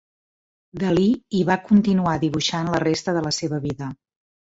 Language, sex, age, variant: Catalan, female, 50-59, Central